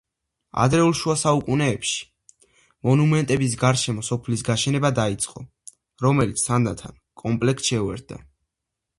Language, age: Georgian, under 19